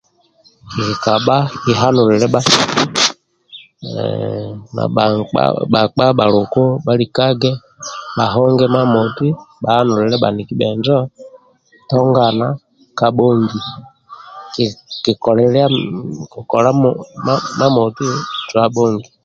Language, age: Amba (Uganda), 30-39